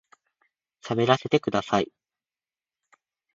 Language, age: Japanese, 19-29